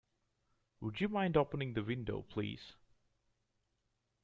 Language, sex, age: English, male, 30-39